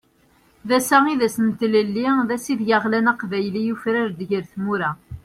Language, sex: Kabyle, female